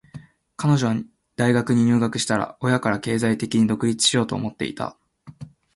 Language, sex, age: Japanese, male, 19-29